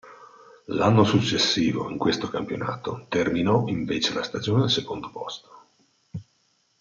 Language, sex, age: Italian, male, 50-59